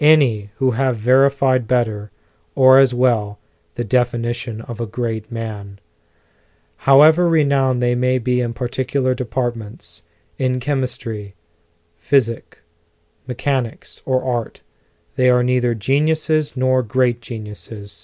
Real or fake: real